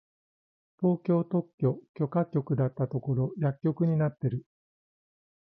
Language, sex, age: Japanese, male, 60-69